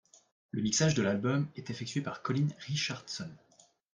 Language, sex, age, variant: French, male, 19-29, Français de métropole